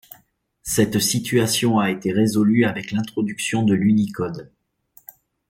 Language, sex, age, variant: French, male, 40-49, Français de métropole